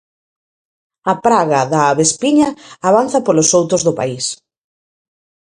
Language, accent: Galician, Normativo (estándar)